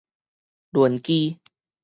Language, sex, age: Min Nan Chinese, male, 19-29